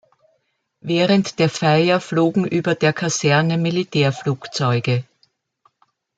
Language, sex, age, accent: German, female, 70-79, Österreichisches Deutsch